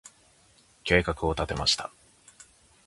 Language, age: Japanese, 19-29